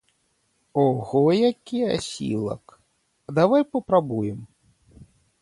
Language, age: Belarusian, 30-39